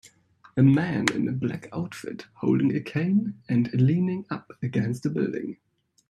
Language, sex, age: English, male, 19-29